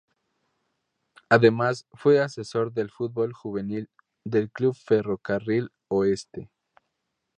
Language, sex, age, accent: Spanish, male, 19-29, México